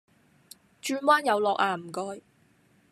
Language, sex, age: Cantonese, female, 19-29